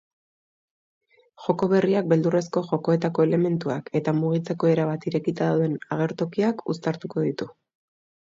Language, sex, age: Basque, female, 30-39